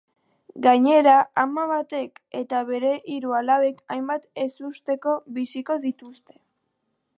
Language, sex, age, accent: Basque, female, under 19, Mendebalekoa (Araba, Bizkaia, Gipuzkoako mendebaleko herri batzuk)